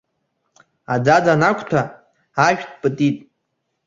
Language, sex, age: Abkhazian, male, under 19